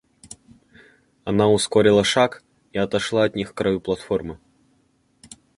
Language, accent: Russian, Русский